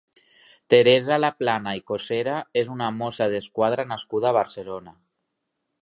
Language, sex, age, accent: Catalan, male, 30-39, valencià